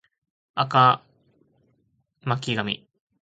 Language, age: Japanese, 19-29